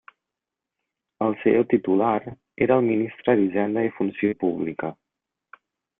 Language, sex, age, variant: Catalan, male, 19-29, Central